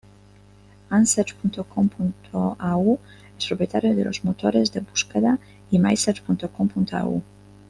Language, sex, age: Spanish, female, 30-39